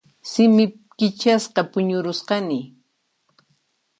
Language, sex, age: Puno Quechua, female, 19-29